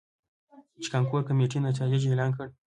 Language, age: Pashto, 19-29